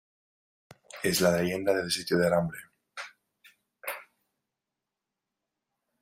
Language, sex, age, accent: Spanish, male, 19-29, España: Norte peninsular (Asturias, Castilla y León, Cantabria, País Vasco, Navarra, Aragón, La Rioja, Guadalajara, Cuenca)